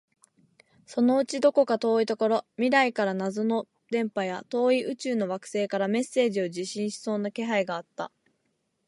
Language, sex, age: Japanese, female, 19-29